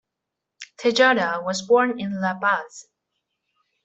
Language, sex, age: English, female, under 19